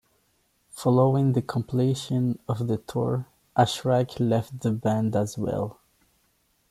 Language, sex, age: English, male, 19-29